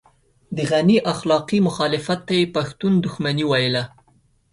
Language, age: Pashto, 19-29